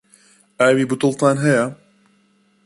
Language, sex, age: Central Kurdish, male, 30-39